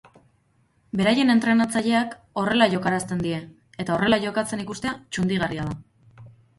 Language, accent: Basque, Erdialdekoa edo Nafarra (Gipuzkoa, Nafarroa)